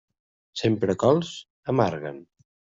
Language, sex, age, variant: Catalan, male, 30-39, Central